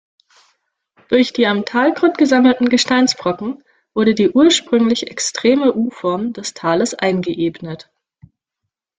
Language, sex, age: German, female, 19-29